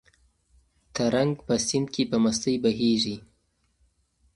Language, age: Pashto, 19-29